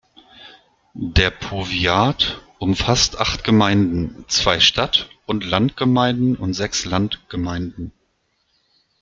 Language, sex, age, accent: German, male, 40-49, Deutschland Deutsch